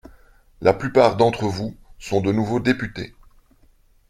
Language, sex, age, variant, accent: French, male, 40-49, Français d'Europe, Français de Belgique